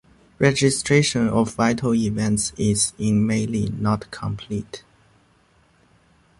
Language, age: English, 19-29